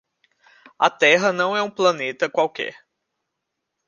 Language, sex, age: Portuguese, male, 19-29